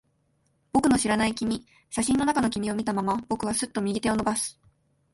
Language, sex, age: Japanese, female, 19-29